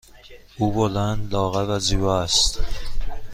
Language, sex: Persian, male